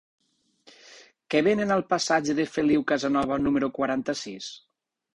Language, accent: Catalan, valencià